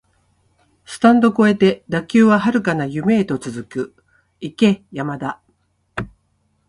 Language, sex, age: Japanese, female, 60-69